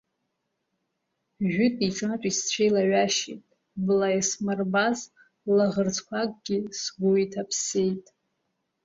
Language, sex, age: Abkhazian, female, 30-39